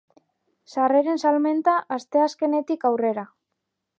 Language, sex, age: Basque, female, 19-29